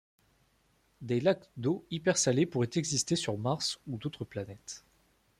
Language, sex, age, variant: French, male, 30-39, Français de métropole